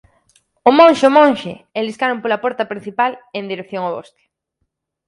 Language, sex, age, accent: Galician, female, 19-29, Atlántico (seseo e gheada)